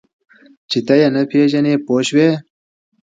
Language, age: Pashto, 19-29